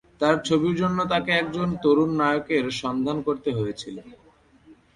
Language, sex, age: Bengali, male, 19-29